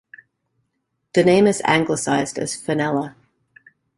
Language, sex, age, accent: English, female, 40-49, United States English